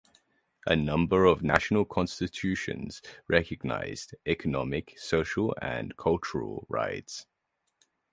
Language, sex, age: English, male, 19-29